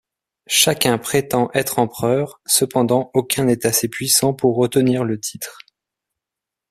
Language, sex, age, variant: French, male, 30-39, Français de métropole